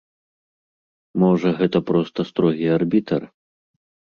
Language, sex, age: Belarusian, male, 40-49